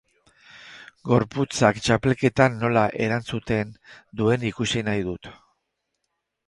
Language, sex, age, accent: Basque, male, 60-69, Erdialdekoa edo Nafarra (Gipuzkoa, Nafarroa)